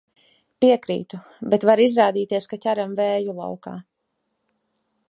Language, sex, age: Latvian, female, 19-29